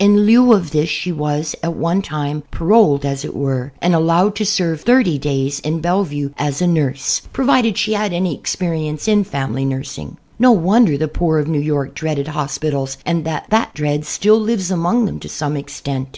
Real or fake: real